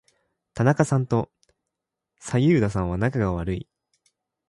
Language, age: Japanese, 19-29